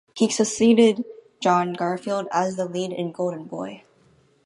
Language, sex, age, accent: English, female, under 19, United States English